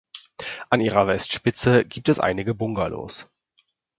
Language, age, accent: German, under 19, Deutschland Deutsch